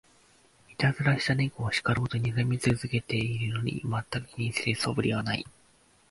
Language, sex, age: Japanese, male, 19-29